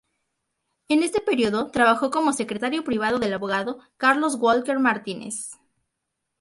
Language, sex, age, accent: Spanish, female, 19-29, México